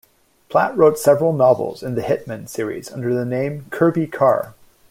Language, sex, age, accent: English, male, 30-39, United States English